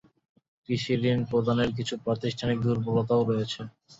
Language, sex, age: Bengali, male, 19-29